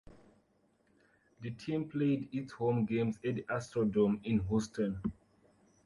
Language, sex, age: English, male, 19-29